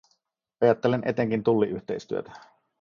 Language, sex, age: Finnish, male, 40-49